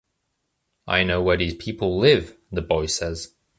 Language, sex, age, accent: English, male, under 19, England English